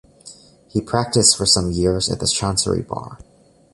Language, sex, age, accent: English, male, 19-29, United States English